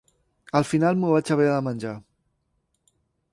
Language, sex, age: Catalan, male, 40-49